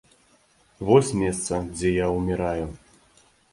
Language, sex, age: Belarusian, male, 30-39